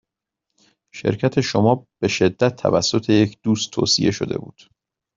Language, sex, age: Persian, male, 30-39